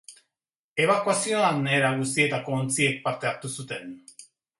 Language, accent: Basque, Erdialdekoa edo Nafarra (Gipuzkoa, Nafarroa)